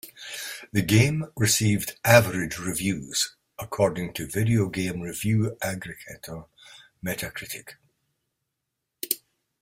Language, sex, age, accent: English, male, 70-79, Scottish English